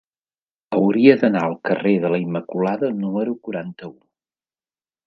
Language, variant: Catalan, Central